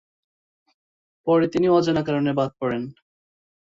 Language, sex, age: Bengali, male, 19-29